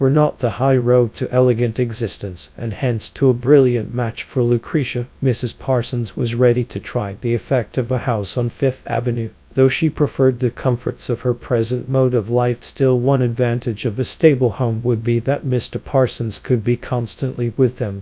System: TTS, GradTTS